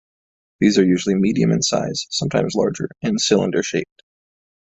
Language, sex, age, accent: English, male, 19-29, United States English